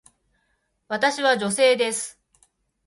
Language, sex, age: Japanese, female, 40-49